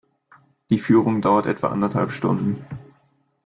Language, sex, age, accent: German, male, 19-29, Deutschland Deutsch